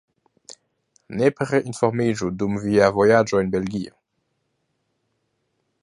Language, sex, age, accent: Esperanto, male, under 19, Internacia